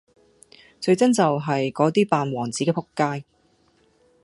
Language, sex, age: Cantonese, female, 40-49